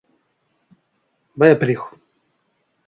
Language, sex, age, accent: Galician, male, 50-59, Atlántico (seseo e gheada)